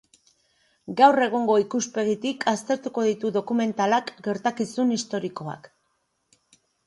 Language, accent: Basque, Erdialdekoa edo Nafarra (Gipuzkoa, Nafarroa)